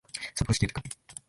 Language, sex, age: Japanese, male, 19-29